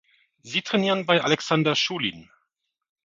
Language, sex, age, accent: German, male, 40-49, Deutschland Deutsch